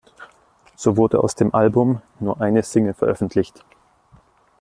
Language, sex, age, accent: German, male, 19-29, Deutschland Deutsch